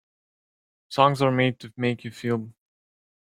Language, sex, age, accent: English, male, 19-29, United States English